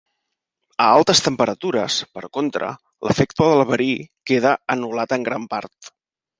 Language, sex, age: Catalan, male, 40-49